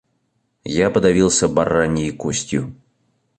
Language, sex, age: Russian, male, 19-29